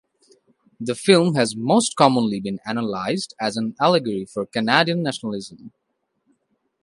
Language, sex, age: English, male, 19-29